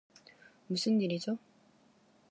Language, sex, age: Korean, female, 19-29